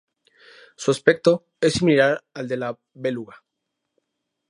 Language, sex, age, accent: Spanish, male, under 19, México